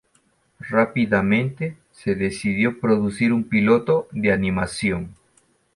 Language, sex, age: Spanish, male, 50-59